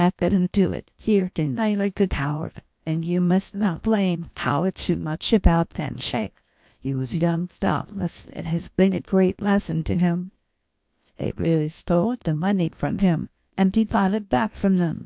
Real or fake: fake